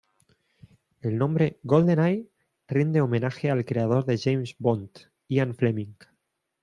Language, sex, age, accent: Spanish, male, 30-39, España: Centro-Sur peninsular (Madrid, Toledo, Castilla-La Mancha)